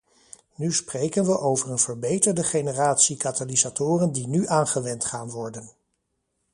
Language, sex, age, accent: Dutch, male, 50-59, Nederlands Nederlands